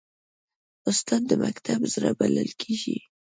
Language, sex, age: Pashto, female, 19-29